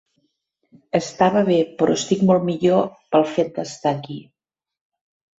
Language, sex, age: Catalan, female, 50-59